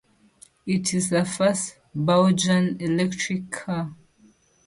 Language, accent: English, Southern African (South Africa, Zimbabwe, Namibia)